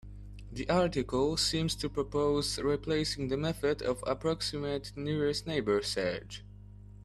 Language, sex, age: English, male, under 19